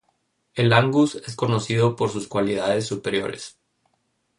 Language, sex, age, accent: Spanish, male, 30-39, México